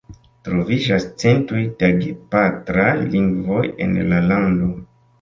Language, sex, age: Esperanto, male, 30-39